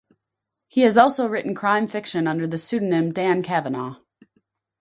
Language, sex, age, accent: English, female, 40-49, United States English